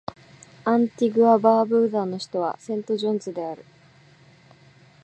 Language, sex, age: Japanese, female, 19-29